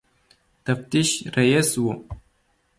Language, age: Pashto, 19-29